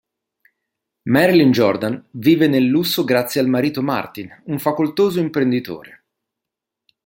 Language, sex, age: Italian, male, 30-39